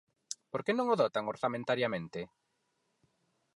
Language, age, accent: Galician, 40-49, Normativo (estándar); Neofalante